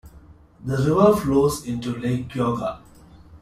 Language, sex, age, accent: English, male, 30-39, India and South Asia (India, Pakistan, Sri Lanka)